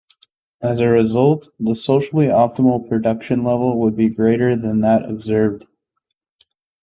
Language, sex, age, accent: English, male, 19-29, United States English